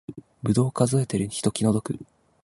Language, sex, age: Japanese, male, under 19